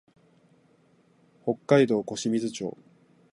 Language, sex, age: Japanese, male, 19-29